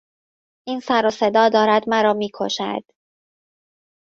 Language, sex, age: Persian, female, 19-29